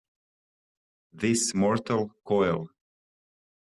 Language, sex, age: English, male, 30-39